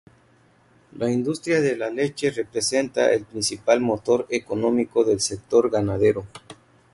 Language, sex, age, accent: Spanish, male, 30-39, México